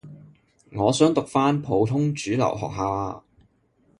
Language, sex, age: Cantonese, male, 19-29